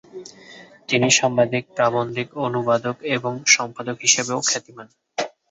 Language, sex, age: Bengali, male, 19-29